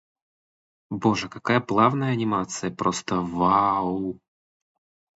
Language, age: Russian, 30-39